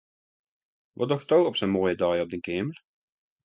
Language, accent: Western Frisian, Klaaifrysk